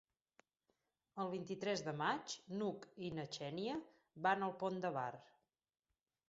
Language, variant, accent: Catalan, Central, central